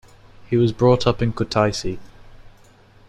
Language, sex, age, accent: English, male, under 19, England English